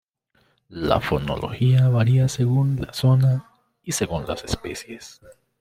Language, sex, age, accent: Spanish, male, 19-29, Andino-Pacífico: Colombia, Perú, Ecuador, oeste de Bolivia y Venezuela andina